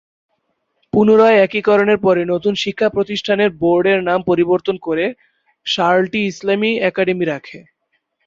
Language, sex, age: Bengali, male, 19-29